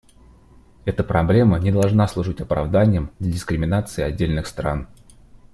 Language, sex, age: Russian, male, 19-29